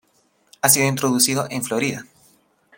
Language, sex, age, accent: Spanish, male, under 19, Andino-Pacífico: Colombia, Perú, Ecuador, oeste de Bolivia y Venezuela andina